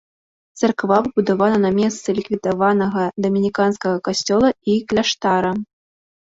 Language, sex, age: Belarusian, female, 30-39